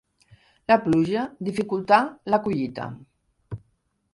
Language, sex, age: Catalan, female, 50-59